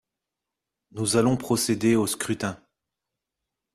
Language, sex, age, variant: French, male, 40-49, Français de métropole